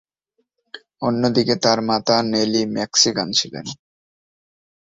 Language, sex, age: Bengali, male, 19-29